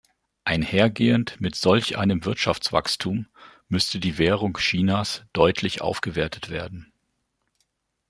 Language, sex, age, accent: German, male, 50-59, Deutschland Deutsch